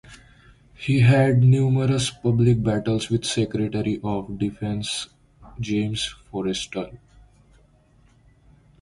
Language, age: English, 19-29